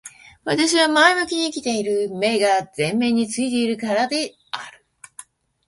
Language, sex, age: Japanese, female, 50-59